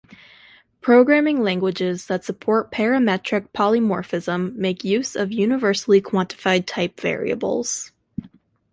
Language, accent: English, United States English